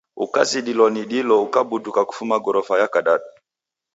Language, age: Taita, 19-29